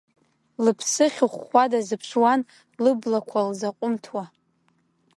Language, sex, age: Abkhazian, female, under 19